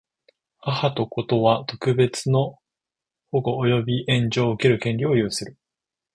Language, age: Japanese, 19-29